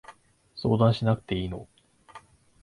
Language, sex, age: Japanese, male, 19-29